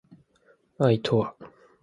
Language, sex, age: Japanese, male, 19-29